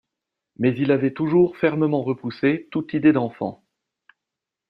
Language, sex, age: French, male, 50-59